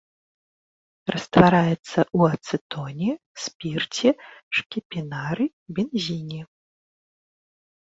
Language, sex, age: Belarusian, female, 40-49